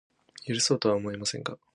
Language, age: Japanese, 19-29